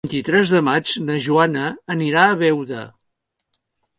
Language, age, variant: Catalan, 60-69, Central